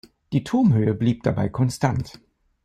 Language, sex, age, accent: German, male, 70-79, Deutschland Deutsch